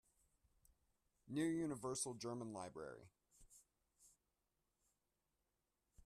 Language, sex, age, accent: English, male, 30-39, United States English